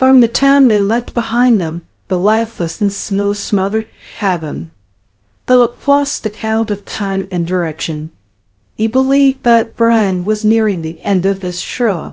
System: TTS, VITS